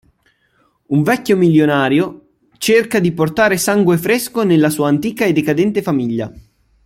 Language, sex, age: Italian, male, 19-29